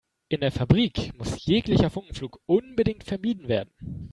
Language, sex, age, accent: German, male, 19-29, Deutschland Deutsch